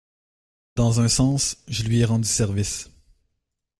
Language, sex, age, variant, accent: French, male, 19-29, Français d'Amérique du Nord, Français du Canada